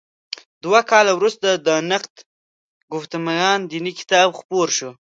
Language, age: Pashto, under 19